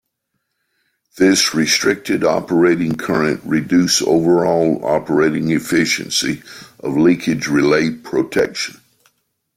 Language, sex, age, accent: English, male, 60-69, United States English